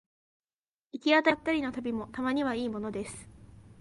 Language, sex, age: Japanese, female, under 19